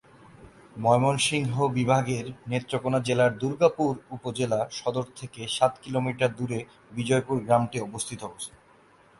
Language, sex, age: Bengali, male, 30-39